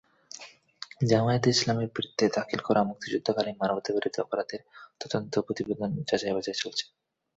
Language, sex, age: Bengali, male, 19-29